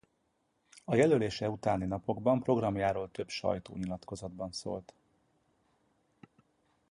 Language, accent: Hungarian, budapesti